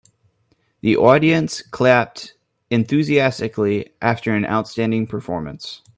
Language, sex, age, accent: English, male, 19-29, United States English